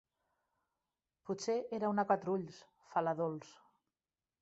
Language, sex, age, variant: Catalan, female, 40-49, Central